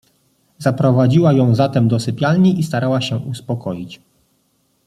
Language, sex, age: Polish, male, 30-39